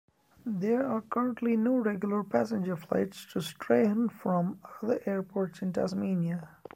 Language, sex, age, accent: English, male, 19-29, India and South Asia (India, Pakistan, Sri Lanka)